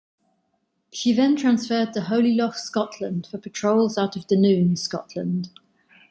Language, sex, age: English, female, 50-59